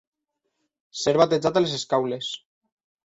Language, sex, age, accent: Catalan, male, 19-29, valencià